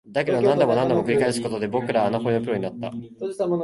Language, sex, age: Japanese, male, under 19